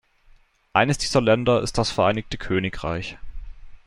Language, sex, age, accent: German, male, under 19, Deutschland Deutsch